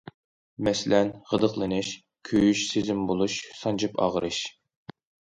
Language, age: Uyghur, 19-29